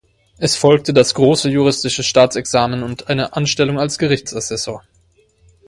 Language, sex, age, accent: German, male, 19-29, Deutschland Deutsch